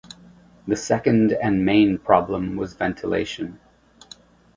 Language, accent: English, England English